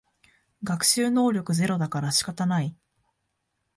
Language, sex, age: Japanese, female, 19-29